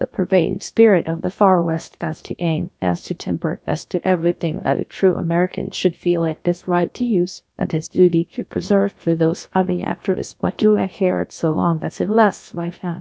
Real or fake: fake